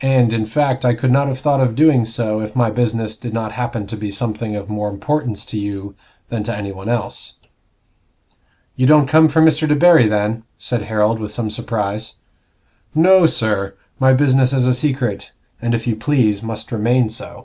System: none